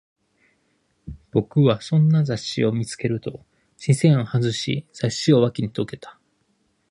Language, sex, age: Japanese, male, 19-29